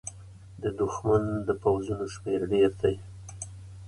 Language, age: Pashto, 60-69